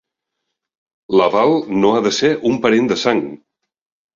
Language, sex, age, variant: Catalan, male, 50-59, Central